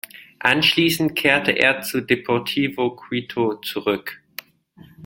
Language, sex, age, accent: German, male, 19-29, Deutschland Deutsch